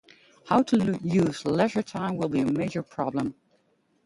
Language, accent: English, United States English